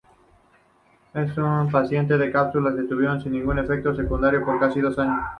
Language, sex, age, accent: Spanish, male, 19-29, México